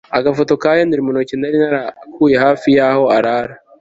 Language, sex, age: Kinyarwanda, male, 19-29